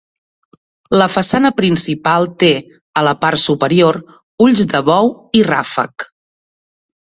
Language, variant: Catalan, Central